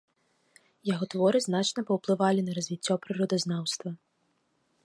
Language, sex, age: Belarusian, female, 19-29